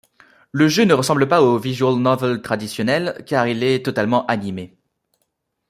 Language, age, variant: French, 19-29, Français de métropole